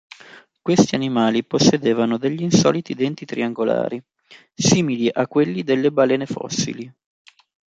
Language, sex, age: Italian, male, 30-39